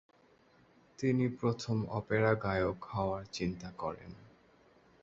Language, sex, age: Bengali, male, 19-29